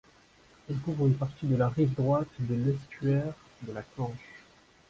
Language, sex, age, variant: French, male, 19-29, Français de métropole